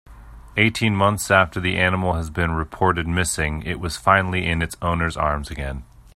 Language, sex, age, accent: English, male, 30-39, United States English